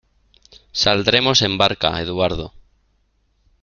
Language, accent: Spanish, España: Norte peninsular (Asturias, Castilla y León, Cantabria, País Vasco, Navarra, Aragón, La Rioja, Guadalajara, Cuenca)